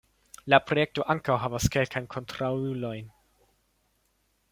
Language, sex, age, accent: Esperanto, male, 19-29, Internacia